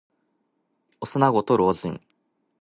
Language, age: Japanese, 19-29